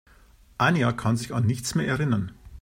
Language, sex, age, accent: German, male, 50-59, Deutschland Deutsch